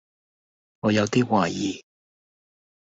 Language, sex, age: Cantonese, male, 50-59